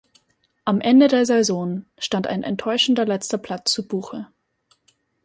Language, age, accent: German, 19-29, Österreichisches Deutsch